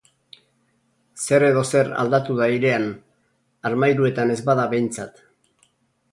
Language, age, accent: Basque, 60-69, Erdialdekoa edo Nafarra (Gipuzkoa, Nafarroa)